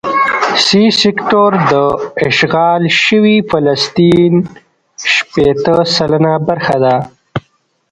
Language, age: Pashto, 30-39